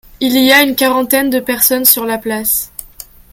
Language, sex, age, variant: French, male, under 19, Français de métropole